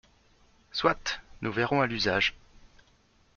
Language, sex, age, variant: French, male, 40-49, Français de métropole